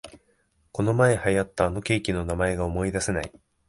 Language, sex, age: Japanese, male, 19-29